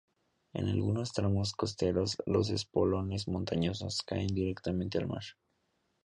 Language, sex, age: Spanish, male, 19-29